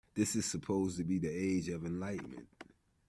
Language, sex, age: English, male, 50-59